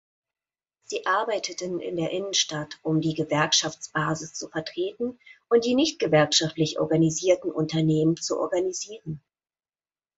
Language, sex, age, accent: German, female, 30-39, Deutschland Deutsch